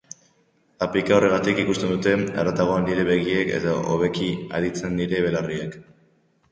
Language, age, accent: Basque, under 19, Erdialdekoa edo Nafarra (Gipuzkoa, Nafarroa)